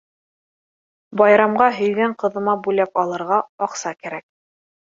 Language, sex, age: Bashkir, female, 30-39